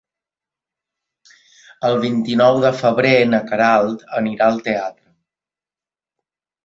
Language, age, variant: Catalan, 19-29, Balear